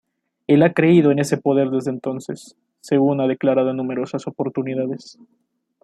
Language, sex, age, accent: Spanish, male, 19-29, México